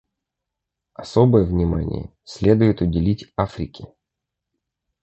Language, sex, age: Russian, male, 30-39